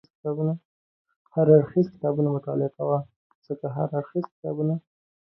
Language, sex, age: Pashto, male, 19-29